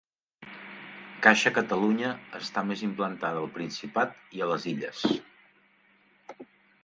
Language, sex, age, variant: Catalan, male, 40-49, Central